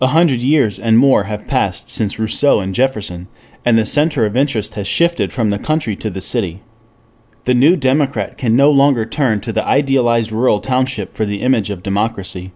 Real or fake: real